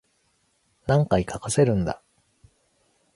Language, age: Japanese, 40-49